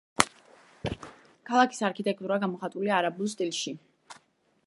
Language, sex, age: Georgian, female, under 19